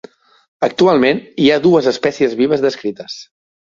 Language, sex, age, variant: Catalan, male, 30-39, Central